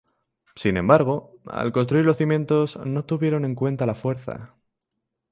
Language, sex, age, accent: Spanish, male, under 19, España: Centro-Sur peninsular (Madrid, Toledo, Castilla-La Mancha)